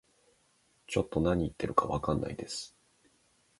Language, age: Japanese, 30-39